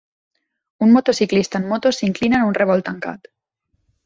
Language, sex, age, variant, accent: Catalan, female, 19-29, Nord-Occidental, Tortosí